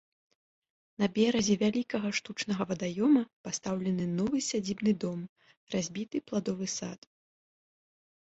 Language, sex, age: Belarusian, female, 30-39